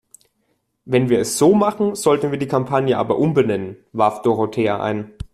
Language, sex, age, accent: German, male, 19-29, Deutschland Deutsch